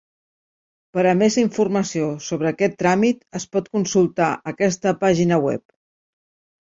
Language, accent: Catalan, Barceloní